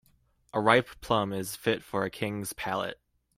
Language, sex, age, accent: English, male, 19-29, United States English